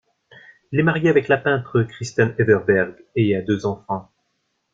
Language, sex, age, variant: French, male, 19-29, Français de métropole